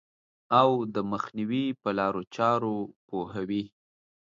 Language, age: Pashto, 19-29